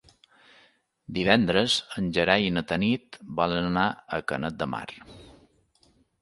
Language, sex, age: Catalan, male, 40-49